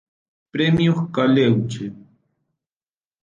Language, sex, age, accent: Spanish, male, 50-59, Rioplatense: Argentina, Uruguay, este de Bolivia, Paraguay